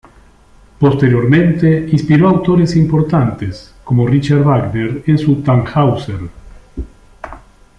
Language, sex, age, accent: Spanish, male, 50-59, Rioplatense: Argentina, Uruguay, este de Bolivia, Paraguay